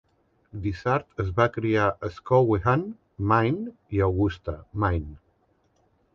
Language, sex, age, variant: Catalan, male, 40-49, Central